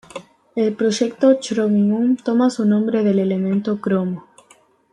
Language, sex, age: Spanish, female, 19-29